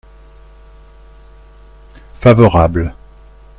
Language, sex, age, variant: French, male, 60-69, Français de métropole